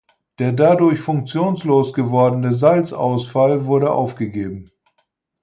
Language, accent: German, Norddeutsch